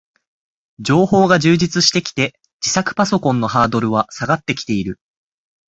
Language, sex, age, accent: Japanese, male, 19-29, 標準語